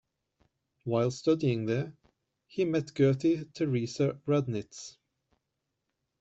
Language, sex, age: English, male, 30-39